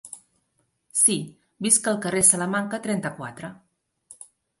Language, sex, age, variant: Catalan, female, 40-49, Central